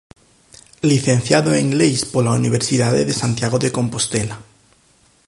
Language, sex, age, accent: Galician, male, 40-49, Normativo (estándar)